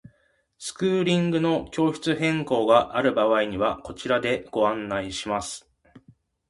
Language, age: Japanese, 50-59